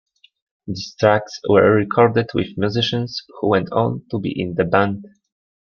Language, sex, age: English, male, 19-29